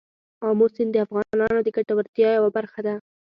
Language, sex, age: Pashto, female, under 19